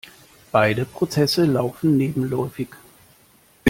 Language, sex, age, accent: German, male, 30-39, Deutschland Deutsch